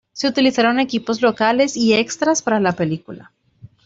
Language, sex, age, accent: Spanish, female, 19-29, Andino-Pacífico: Colombia, Perú, Ecuador, oeste de Bolivia y Venezuela andina